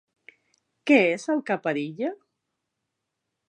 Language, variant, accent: Catalan, Central, central